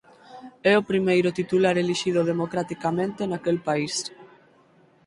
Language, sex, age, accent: Galician, female, 19-29, Atlántico (seseo e gheada)